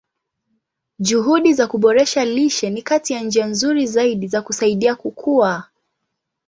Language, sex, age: Swahili, female, 19-29